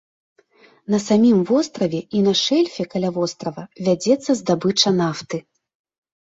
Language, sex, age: Belarusian, female, 19-29